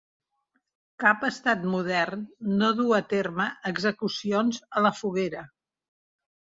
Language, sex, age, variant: Catalan, female, 60-69, Central